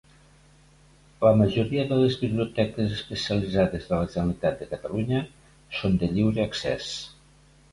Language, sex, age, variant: Catalan, male, 60-69, Nord-Occidental